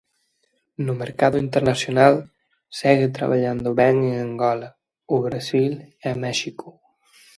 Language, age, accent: Galician, 19-29, Atlántico (seseo e gheada)